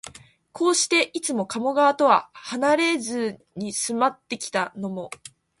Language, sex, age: Japanese, female, 19-29